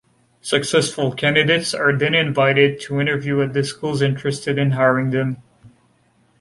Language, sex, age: English, male, 19-29